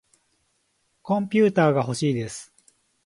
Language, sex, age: Japanese, male, 30-39